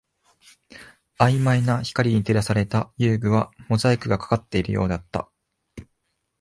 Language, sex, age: Japanese, male, 19-29